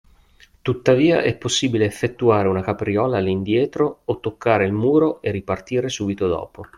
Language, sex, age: Italian, male, 40-49